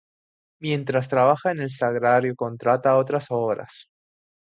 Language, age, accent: Spanish, 19-29, España: Islas Canarias